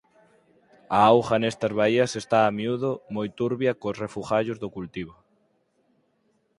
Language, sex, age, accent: Galician, male, 19-29, Atlántico (seseo e gheada)